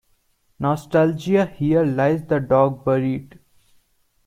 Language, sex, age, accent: English, male, 19-29, India and South Asia (India, Pakistan, Sri Lanka)